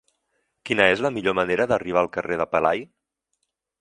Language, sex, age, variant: Catalan, male, 40-49, Central